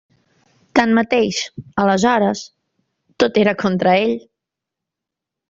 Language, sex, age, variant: Catalan, female, 40-49, Nord-Occidental